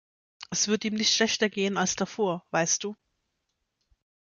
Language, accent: German, Deutschland Deutsch